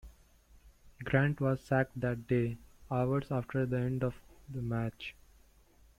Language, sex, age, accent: English, male, under 19, India and South Asia (India, Pakistan, Sri Lanka)